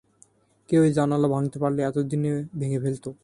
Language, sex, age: Bengali, male, 19-29